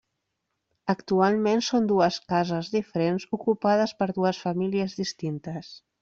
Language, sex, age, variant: Catalan, female, 40-49, Central